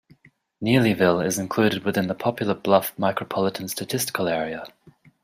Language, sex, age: English, male, 30-39